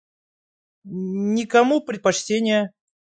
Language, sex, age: Russian, male, 19-29